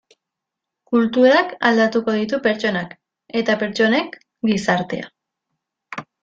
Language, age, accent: Basque, 19-29, Erdialdekoa edo Nafarra (Gipuzkoa, Nafarroa)